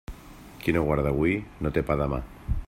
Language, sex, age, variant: Catalan, male, 40-49, Central